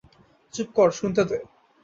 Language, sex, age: Bengali, male, 19-29